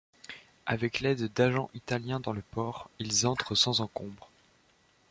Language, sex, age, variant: French, male, 19-29, Français de métropole